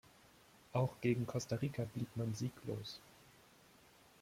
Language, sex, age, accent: German, male, 19-29, Deutschland Deutsch